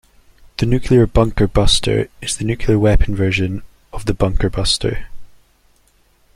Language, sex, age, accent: English, male, under 19, Scottish English